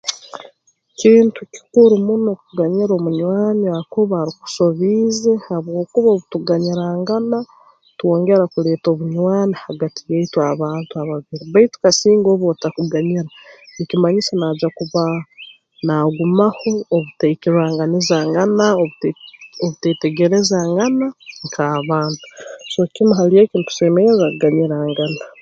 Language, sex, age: Tooro, female, 19-29